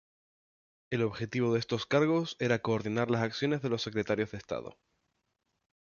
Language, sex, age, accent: Spanish, male, 19-29, España: Islas Canarias